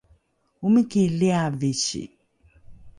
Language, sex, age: Rukai, female, 40-49